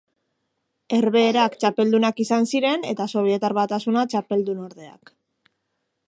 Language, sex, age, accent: Basque, female, 40-49, Mendebalekoa (Araba, Bizkaia, Gipuzkoako mendebaleko herri batzuk)